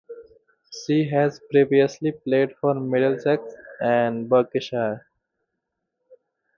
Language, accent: English, United States English